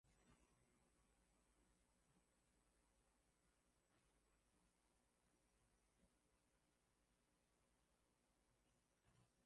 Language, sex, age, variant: Swahili, male, 30-39, Kiswahili Sanifu (EA)